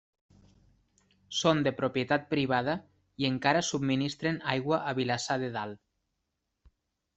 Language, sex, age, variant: Catalan, male, 30-39, Nord-Occidental